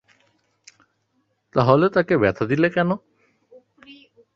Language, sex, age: Bengali, male, 19-29